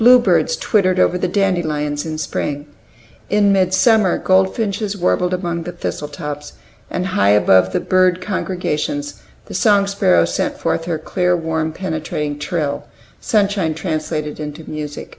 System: none